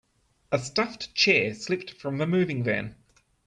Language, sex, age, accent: English, male, 30-39, Australian English